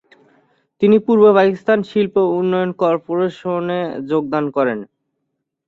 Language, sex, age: Bengali, male, 19-29